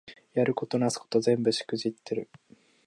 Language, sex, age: Japanese, male, 19-29